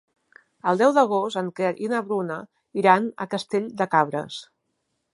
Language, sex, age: Catalan, female, 40-49